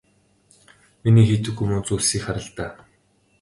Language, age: Mongolian, 19-29